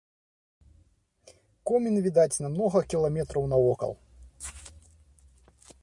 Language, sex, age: Belarusian, male, 40-49